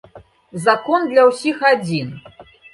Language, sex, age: Belarusian, female, 60-69